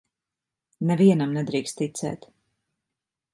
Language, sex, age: Latvian, female, 50-59